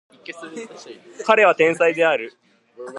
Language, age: Japanese, 19-29